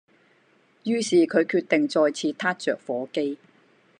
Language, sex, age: Cantonese, female, 60-69